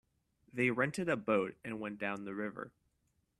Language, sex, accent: English, male, United States English